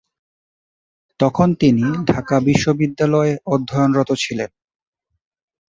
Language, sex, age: Bengali, male, 19-29